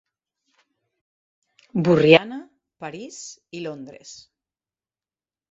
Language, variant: Catalan, Central